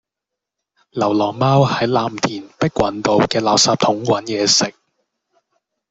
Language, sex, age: Cantonese, male, under 19